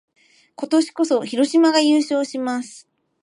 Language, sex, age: Japanese, female, 19-29